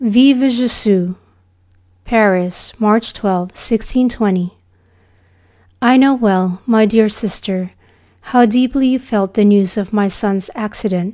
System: none